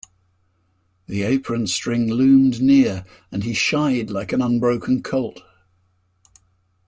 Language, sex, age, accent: English, male, 70-79, England English